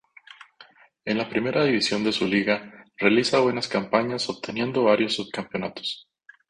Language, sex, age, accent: Spanish, male, 30-39, América central